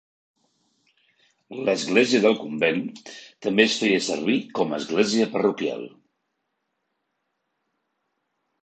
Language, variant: Catalan, Central